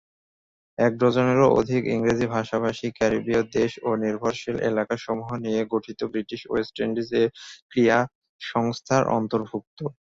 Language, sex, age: Bengali, male, 19-29